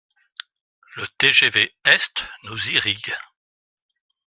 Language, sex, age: French, male, 60-69